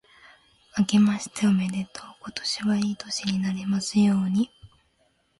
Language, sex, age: Japanese, female, 19-29